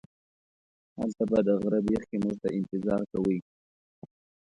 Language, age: Pashto, 30-39